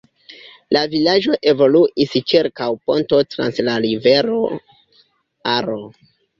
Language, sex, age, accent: Esperanto, male, 19-29, Internacia